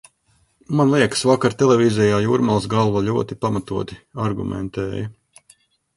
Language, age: Latvian, 40-49